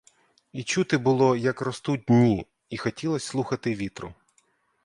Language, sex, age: Ukrainian, male, 30-39